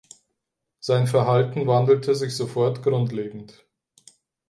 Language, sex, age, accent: German, male, 30-39, Deutschland Deutsch